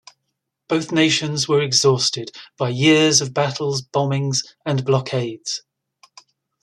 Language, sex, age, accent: English, male, 50-59, England English